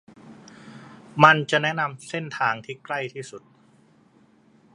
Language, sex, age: Thai, male, 19-29